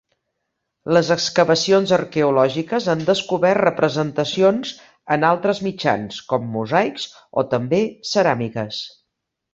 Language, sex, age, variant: Catalan, female, 60-69, Central